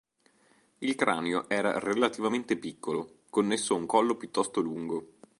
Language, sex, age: Italian, male, 19-29